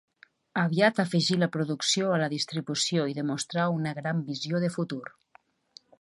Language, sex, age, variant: Catalan, female, 40-49, Nord-Occidental